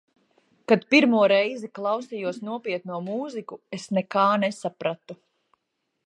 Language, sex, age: Latvian, female, 40-49